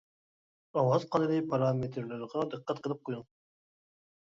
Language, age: Uyghur, 19-29